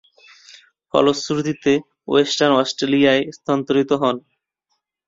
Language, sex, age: Bengali, male, 19-29